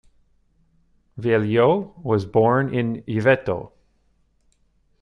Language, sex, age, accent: English, male, 40-49, Canadian English